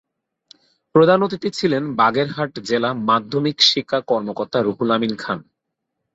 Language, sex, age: Bengali, male, 19-29